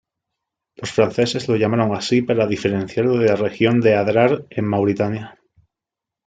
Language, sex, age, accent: Spanish, male, 30-39, España: Sur peninsular (Andalucia, Extremadura, Murcia)